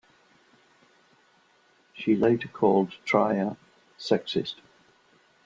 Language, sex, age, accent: English, male, 60-69, England English